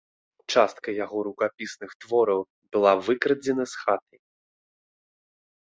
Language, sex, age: Belarusian, male, 19-29